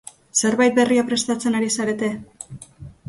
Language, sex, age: Basque, female, 50-59